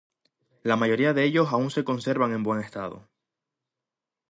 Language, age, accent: Spanish, 19-29, España: Islas Canarias